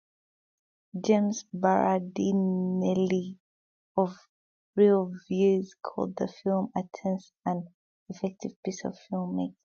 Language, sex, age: English, female, 19-29